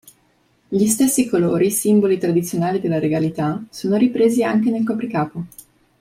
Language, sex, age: Italian, female, 19-29